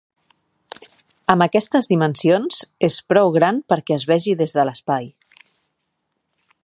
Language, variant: Catalan, Central